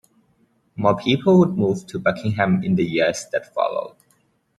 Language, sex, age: English, male, 19-29